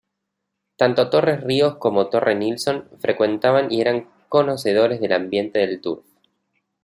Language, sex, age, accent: Spanish, male, 30-39, Rioplatense: Argentina, Uruguay, este de Bolivia, Paraguay